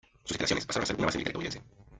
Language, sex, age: Spanish, male, 40-49